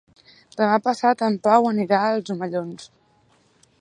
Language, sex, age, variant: Catalan, female, 19-29, Central